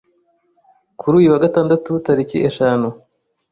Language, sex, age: Kinyarwanda, male, 30-39